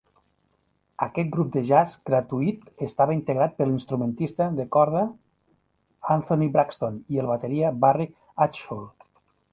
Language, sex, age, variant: Catalan, male, 50-59, Nord-Occidental